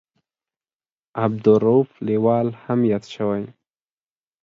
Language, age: Pashto, 19-29